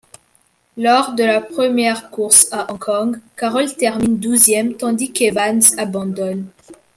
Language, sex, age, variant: French, female, 19-29, Français de métropole